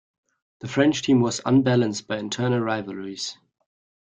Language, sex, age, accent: English, male, 19-29, England English